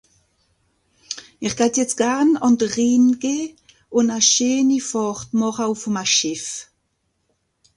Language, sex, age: Swiss German, female, 50-59